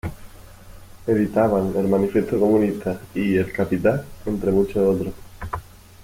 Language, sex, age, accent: Spanish, male, 19-29, España: Sur peninsular (Andalucia, Extremadura, Murcia)